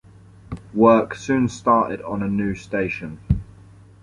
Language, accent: English, England English